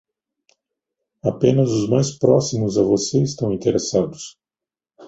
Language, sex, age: Portuguese, male, 50-59